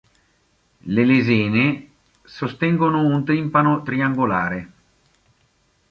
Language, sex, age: Italian, male, 50-59